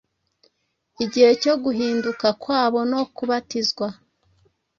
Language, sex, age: Kinyarwanda, female, 19-29